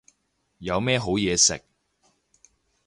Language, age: Cantonese, 30-39